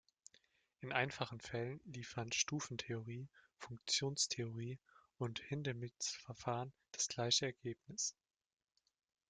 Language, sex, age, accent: German, male, 19-29, Deutschland Deutsch